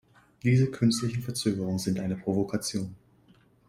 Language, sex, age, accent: German, male, under 19, Deutschland Deutsch